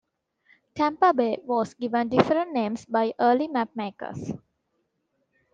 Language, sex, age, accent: English, female, 19-29, India and South Asia (India, Pakistan, Sri Lanka)